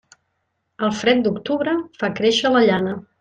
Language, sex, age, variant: Catalan, female, 50-59, Central